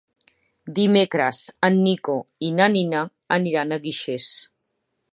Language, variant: Catalan, Central